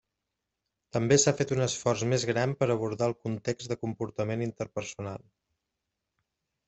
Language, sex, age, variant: Catalan, male, 30-39, Central